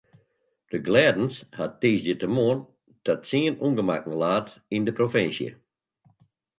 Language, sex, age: Western Frisian, male, 70-79